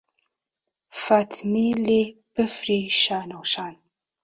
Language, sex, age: Central Kurdish, female, 30-39